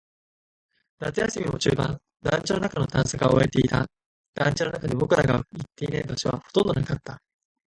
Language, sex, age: Japanese, male, 19-29